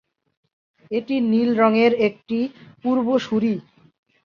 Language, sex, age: Bengali, male, 40-49